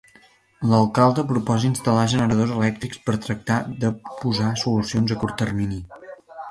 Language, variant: Catalan, Septentrional